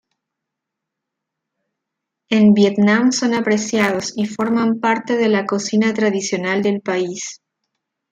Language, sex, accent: Spanish, female, Andino-Pacífico: Colombia, Perú, Ecuador, oeste de Bolivia y Venezuela andina